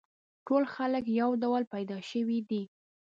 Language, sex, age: Pashto, female, 19-29